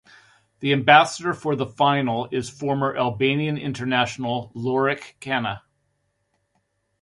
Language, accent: English, United States English